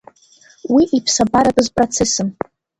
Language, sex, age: Abkhazian, female, under 19